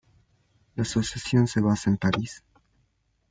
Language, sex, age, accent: Spanish, male, 19-29, Andino-Pacífico: Colombia, Perú, Ecuador, oeste de Bolivia y Venezuela andina